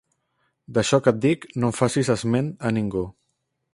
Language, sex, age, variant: Catalan, male, 30-39, Central